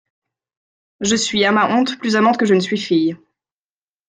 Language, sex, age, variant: French, female, 19-29, Français de métropole